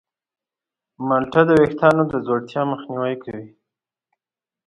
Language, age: Pashto, 19-29